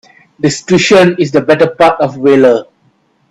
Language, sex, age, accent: English, male, 30-39, Malaysian English